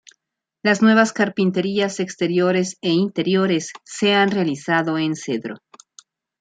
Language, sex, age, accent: Spanish, female, 50-59, México